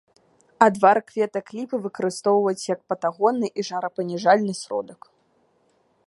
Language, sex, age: Belarusian, female, under 19